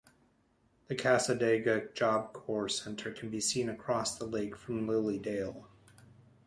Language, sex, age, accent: English, male, 30-39, United States English